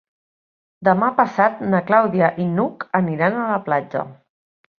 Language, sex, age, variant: Catalan, male, 30-39, Central